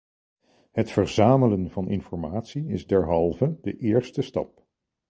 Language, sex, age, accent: Dutch, male, 60-69, Nederlands Nederlands